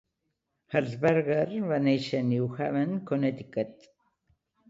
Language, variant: Catalan, Nord-Occidental